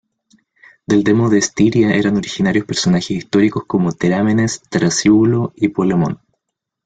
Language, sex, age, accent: Spanish, male, 19-29, Chileno: Chile, Cuyo